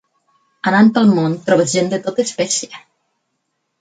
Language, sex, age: Catalan, female, 50-59